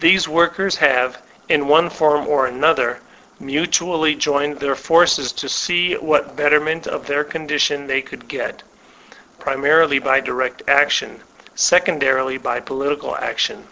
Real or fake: real